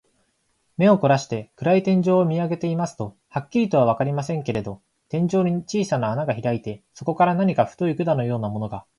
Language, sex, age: Japanese, male, 19-29